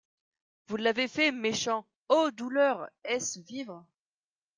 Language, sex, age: French, female, under 19